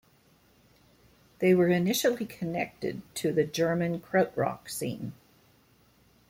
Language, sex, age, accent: English, female, 60-69, Canadian English